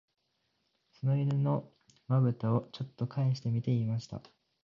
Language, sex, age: Japanese, male, 19-29